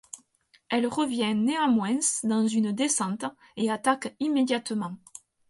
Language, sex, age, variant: French, female, 30-39, Français de métropole